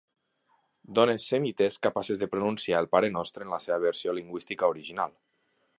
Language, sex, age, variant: Catalan, male, 19-29, Nord-Occidental